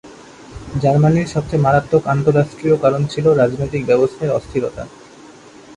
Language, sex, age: Bengali, male, 19-29